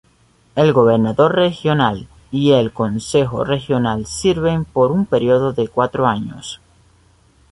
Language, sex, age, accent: Spanish, male, 19-29, Caribe: Cuba, Venezuela, Puerto Rico, República Dominicana, Panamá, Colombia caribeña, México caribeño, Costa del golfo de México